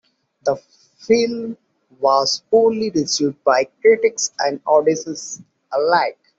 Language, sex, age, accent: English, male, 30-39, India and South Asia (India, Pakistan, Sri Lanka)